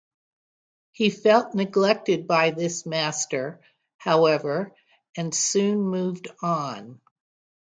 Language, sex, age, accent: English, female, 60-69, United States English